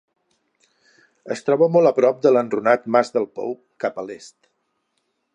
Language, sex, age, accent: Catalan, male, 60-69, Neutre